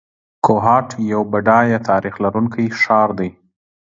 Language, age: Pashto, 30-39